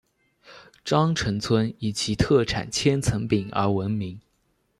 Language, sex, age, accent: Chinese, male, under 19, 出生地：湖南省